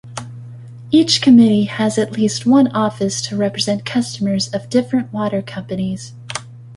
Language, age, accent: English, 19-29, United States English